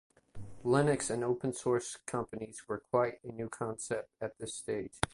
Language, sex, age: English, male, 30-39